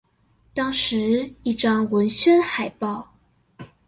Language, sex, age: Chinese, female, under 19